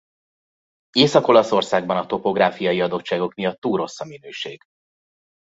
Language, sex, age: Hungarian, male, 30-39